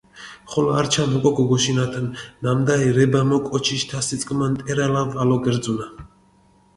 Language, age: Mingrelian, 30-39